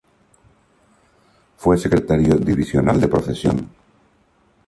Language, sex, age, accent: Spanish, male, 60-69, España: Centro-Sur peninsular (Madrid, Toledo, Castilla-La Mancha)